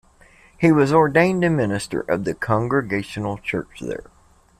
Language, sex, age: English, male, 50-59